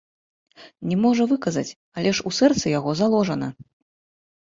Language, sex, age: Belarusian, female, 19-29